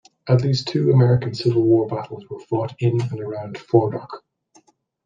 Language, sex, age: English, male, 30-39